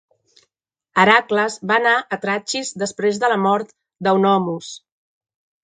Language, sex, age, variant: Catalan, female, 40-49, Central